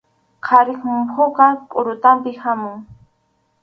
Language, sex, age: Arequipa-La Unión Quechua, female, under 19